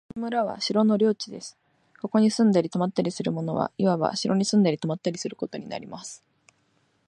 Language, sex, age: Japanese, female, 19-29